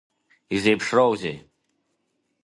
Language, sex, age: Abkhazian, male, under 19